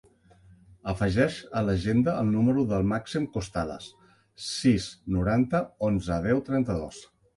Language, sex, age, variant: Catalan, male, 50-59, Central